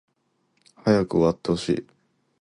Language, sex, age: Japanese, male, 19-29